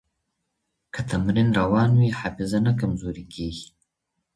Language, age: Pashto, 30-39